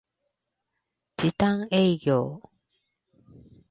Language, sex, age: Japanese, female, 50-59